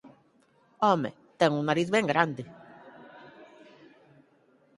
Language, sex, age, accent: Galician, female, 50-59, Normativo (estándar)